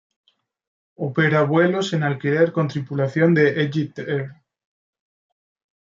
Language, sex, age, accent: Spanish, male, 19-29, España: Centro-Sur peninsular (Madrid, Toledo, Castilla-La Mancha)